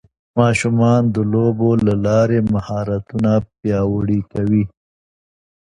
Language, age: Pashto, 40-49